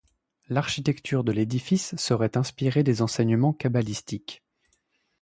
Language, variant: French, Français de métropole